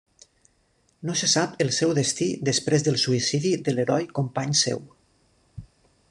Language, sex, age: Catalan, male, 40-49